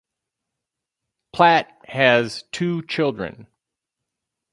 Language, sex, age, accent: English, male, 50-59, United States English